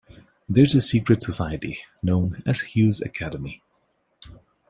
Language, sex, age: English, male, 19-29